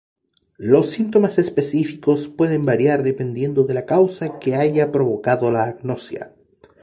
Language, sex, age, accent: Spanish, male, 19-29, Chileno: Chile, Cuyo